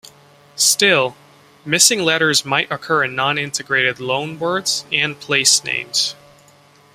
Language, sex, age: English, male, 19-29